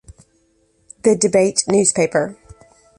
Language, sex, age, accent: English, female, 40-49, United States English